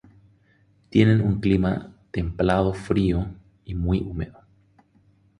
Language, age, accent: Spanish, 30-39, Rioplatense: Argentina, Uruguay, este de Bolivia, Paraguay